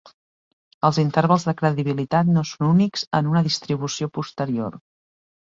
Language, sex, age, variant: Catalan, female, 40-49, Central